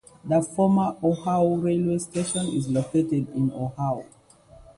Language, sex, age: English, female, 50-59